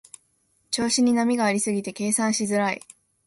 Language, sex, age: Japanese, female, 19-29